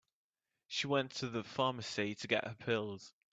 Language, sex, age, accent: English, male, 19-29, England English